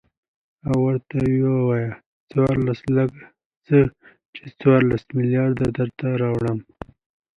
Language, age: Pashto, 19-29